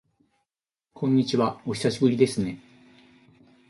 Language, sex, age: Japanese, male, 50-59